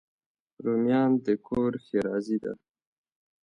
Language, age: Pashto, 30-39